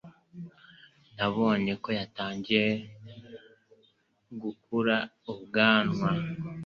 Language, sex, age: Kinyarwanda, male, 19-29